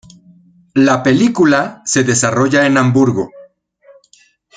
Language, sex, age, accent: Spanish, male, 30-39, México